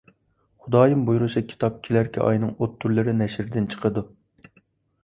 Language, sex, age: Uyghur, male, 19-29